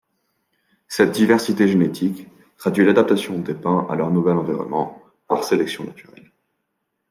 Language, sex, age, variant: French, male, 19-29, Français de métropole